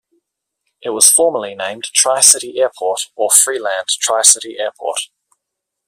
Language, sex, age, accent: English, male, 19-29, Australian English